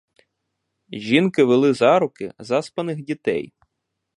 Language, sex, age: Ukrainian, male, 30-39